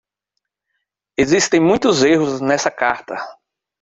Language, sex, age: Portuguese, male, 30-39